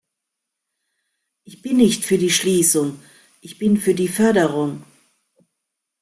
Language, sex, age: German, female, 50-59